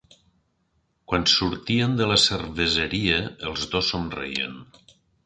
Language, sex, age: Catalan, male, 50-59